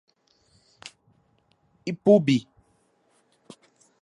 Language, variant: Portuguese, Portuguese (Brasil)